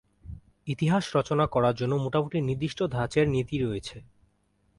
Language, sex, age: Bengali, male, 19-29